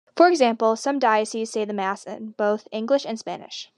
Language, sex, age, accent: English, female, under 19, United States English